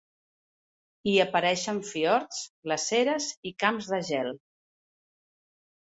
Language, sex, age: Catalan, female, 40-49